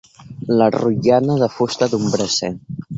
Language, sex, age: Catalan, male, 19-29